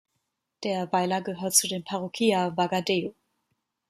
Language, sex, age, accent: German, female, 30-39, Deutschland Deutsch